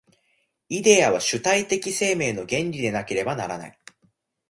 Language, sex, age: Japanese, male, under 19